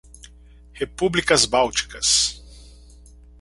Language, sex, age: Portuguese, male, 40-49